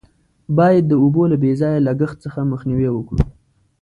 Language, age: Pashto, 30-39